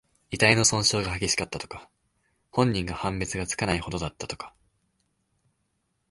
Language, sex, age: Japanese, male, 19-29